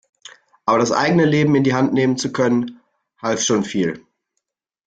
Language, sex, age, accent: German, male, 19-29, Deutschland Deutsch